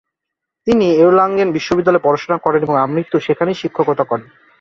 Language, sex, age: Bengali, male, 19-29